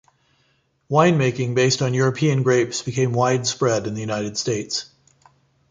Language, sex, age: English, male, 40-49